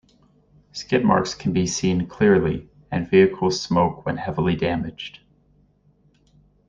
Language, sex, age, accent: English, male, 19-29, United States English